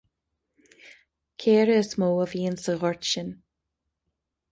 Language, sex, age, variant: Irish, female, 50-59, Gaeilge Uladh